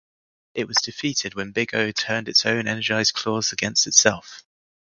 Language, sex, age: English, male, 30-39